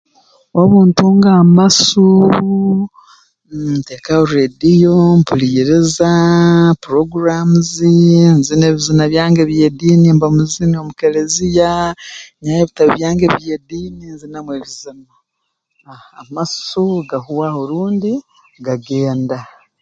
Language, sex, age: Tooro, female, 40-49